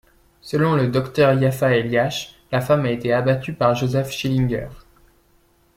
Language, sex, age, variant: French, male, 19-29, Français de métropole